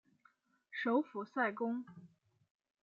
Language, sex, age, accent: Chinese, female, 19-29, 出生地：黑龙江省